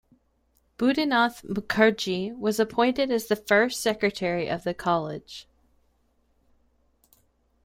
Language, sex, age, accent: English, female, 30-39, United States English